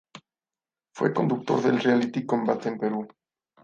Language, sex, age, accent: Spanish, male, 19-29, México